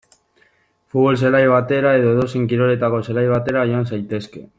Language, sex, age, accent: Basque, male, 19-29, Mendebalekoa (Araba, Bizkaia, Gipuzkoako mendebaleko herri batzuk)